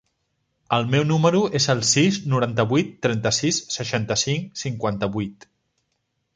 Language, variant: Catalan, Central